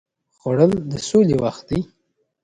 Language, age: Pashto, 30-39